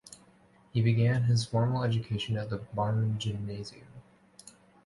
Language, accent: English, United States English